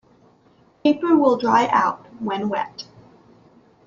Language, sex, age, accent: English, female, 19-29, United States English